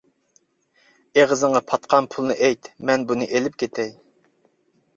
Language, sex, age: Uyghur, male, 40-49